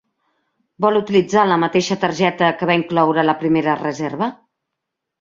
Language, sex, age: Catalan, female, 40-49